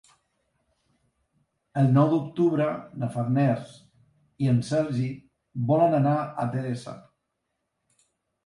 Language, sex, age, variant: Catalan, male, 50-59, Central